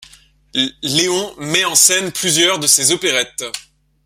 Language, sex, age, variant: French, male, 30-39, Français de métropole